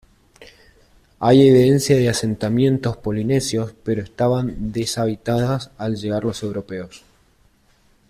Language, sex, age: Spanish, male, 30-39